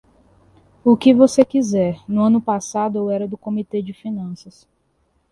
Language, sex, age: Portuguese, female, 19-29